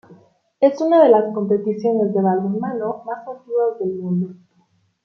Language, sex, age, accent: Spanish, female, 19-29, México